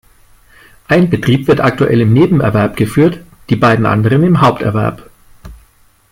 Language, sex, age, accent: German, male, 40-49, Deutschland Deutsch